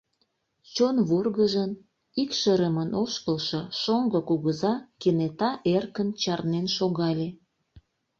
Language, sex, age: Mari, female, 40-49